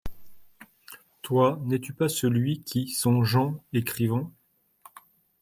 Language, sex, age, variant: French, male, 40-49, Français de métropole